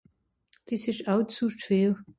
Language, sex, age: Swiss German, female, 60-69